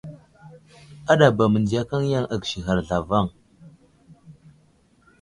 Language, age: Wuzlam, 19-29